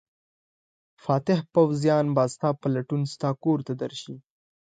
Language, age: Pashto, 19-29